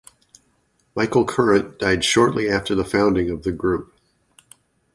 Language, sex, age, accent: English, male, 50-59, United States English